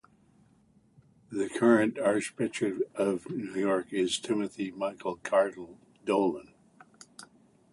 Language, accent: English, Canadian English